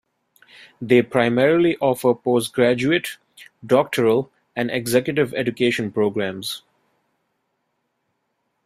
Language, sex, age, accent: English, male, 19-29, India and South Asia (India, Pakistan, Sri Lanka)